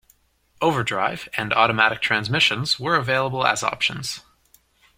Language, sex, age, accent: English, male, under 19, Canadian English